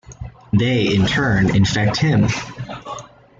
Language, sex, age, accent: English, male, 19-29, United States English